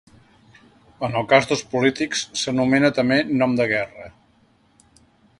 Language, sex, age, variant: Catalan, male, 50-59, Central